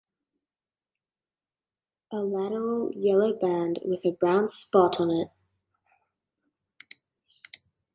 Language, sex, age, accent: English, female, under 19, Australian English